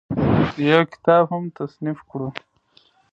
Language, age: Pashto, 30-39